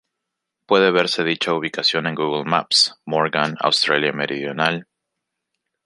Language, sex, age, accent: Spanish, male, 19-29, Andino-Pacífico: Colombia, Perú, Ecuador, oeste de Bolivia y Venezuela andina